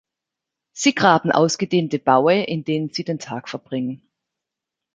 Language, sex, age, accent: German, female, 50-59, Deutschland Deutsch